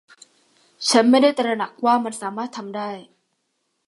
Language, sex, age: Thai, female, 19-29